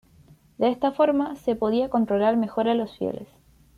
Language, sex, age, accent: Spanish, female, under 19, Chileno: Chile, Cuyo